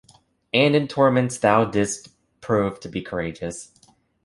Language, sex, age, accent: English, male, 19-29, United States English